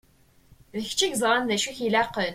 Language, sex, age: Kabyle, female, 19-29